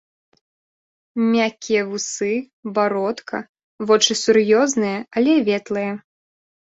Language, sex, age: Belarusian, female, 19-29